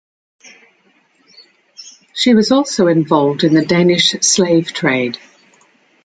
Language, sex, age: English, female, 50-59